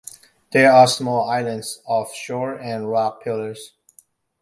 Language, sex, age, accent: English, male, 19-29, Hong Kong English